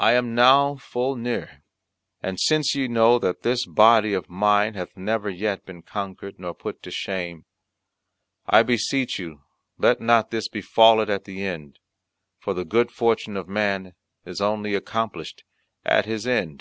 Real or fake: real